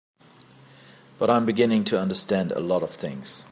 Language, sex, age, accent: English, male, 40-49, England English